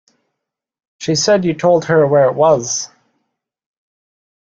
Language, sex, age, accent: English, male, 19-29, Canadian English